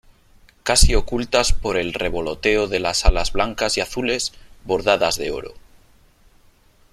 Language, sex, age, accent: Spanish, male, 30-39, España: Norte peninsular (Asturias, Castilla y León, Cantabria, País Vasco, Navarra, Aragón, La Rioja, Guadalajara, Cuenca)